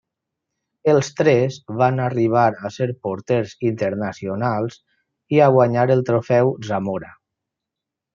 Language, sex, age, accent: Catalan, male, 50-59, valencià